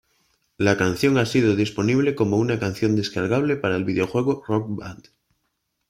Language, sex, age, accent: Spanish, male, 19-29, España: Norte peninsular (Asturias, Castilla y León, Cantabria, País Vasco, Navarra, Aragón, La Rioja, Guadalajara, Cuenca)